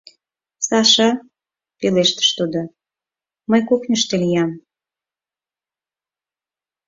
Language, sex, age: Mari, female, 40-49